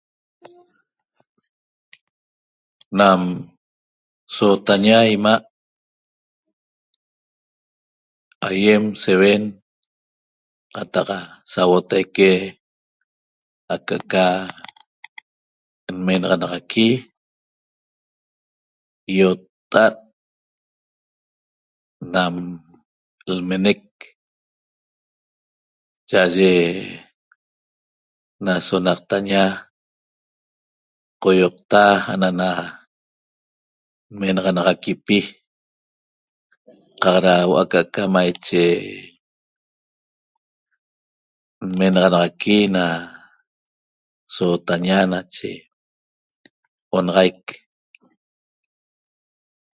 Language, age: Toba, 50-59